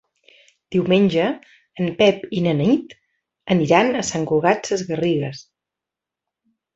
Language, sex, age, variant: Catalan, female, 50-59, Central